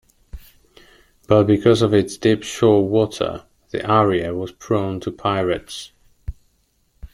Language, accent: English, England English